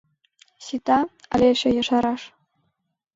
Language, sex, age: Mari, female, under 19